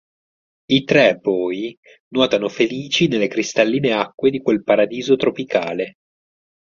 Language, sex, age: Italian, male, 19-29